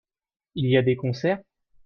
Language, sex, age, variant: French, male, 19-29, Français de métropole